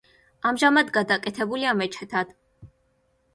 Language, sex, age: Georgian, female, 19-29